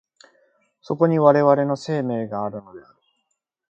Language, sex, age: Japanese, male, 19-29